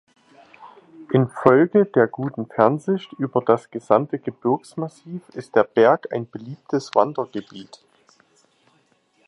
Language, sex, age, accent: German, male, 30-39, Deutschland Deutsch